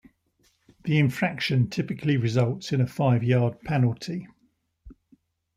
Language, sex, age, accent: English, male, 60-69, England English